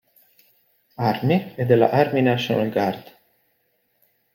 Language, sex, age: Italian, male, 30-39